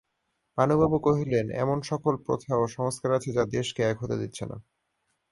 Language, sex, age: Bengali, male, 19-29